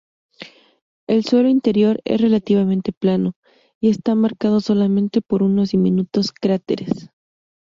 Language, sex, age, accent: Spanish, female, 19-29, México